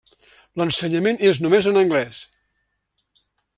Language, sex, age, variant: Catalan, male, 70-79, Central